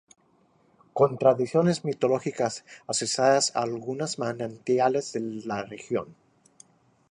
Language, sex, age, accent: Spanish, male, 50-59, México